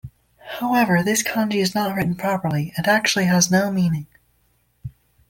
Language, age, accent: English, under 19, United States English